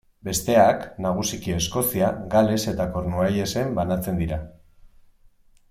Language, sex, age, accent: Basque, male, 30-39, Mendebalekoa (Araba, Bizkaia, Gipuzkoako mendebaleko herri batzuk)